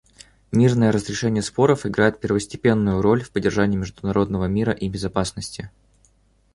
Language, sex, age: Russian, male, 19-29